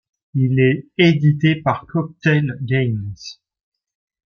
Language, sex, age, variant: French, male, 40-49, Français de métropole